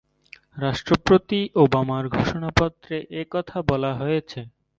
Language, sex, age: Bengali, male, 19-29